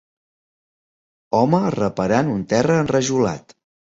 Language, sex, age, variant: Catalan, male, 30-39, Central